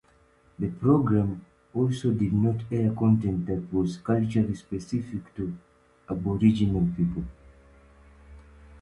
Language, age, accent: English, 30-39, United States English